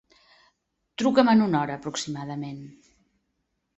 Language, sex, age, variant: Catalan, female, 60-69, Central